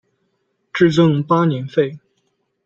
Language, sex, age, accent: Chinese, male, 19-29, 出生地：河北省